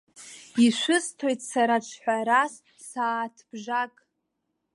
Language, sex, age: Abkhazian, female, under 19